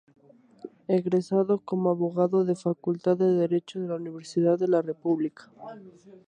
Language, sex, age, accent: Spanish, male, 19-29, México